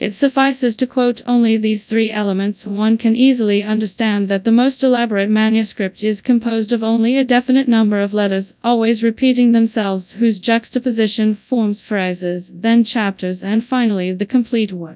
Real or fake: fake